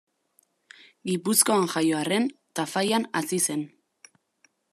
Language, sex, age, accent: Basque, female, 19-29, Mendebalekoa (Araba, Bizkaia, Gipuzkoako mendebaleko herri batzuk)